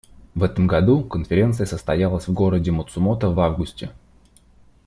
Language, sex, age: Russian, male, 19-29